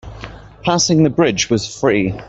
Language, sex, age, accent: English, male, 30-39, New Zealand English